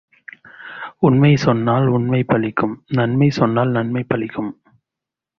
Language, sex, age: Tamil, male, 30-39